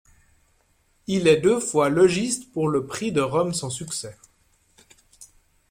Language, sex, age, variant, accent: French, male, 40-49, Français d'Europe, Français de Suisse